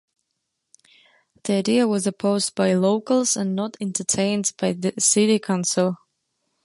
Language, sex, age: English, female, 19-29